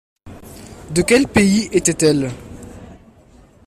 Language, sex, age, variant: French, male, 19-29, Français de métropole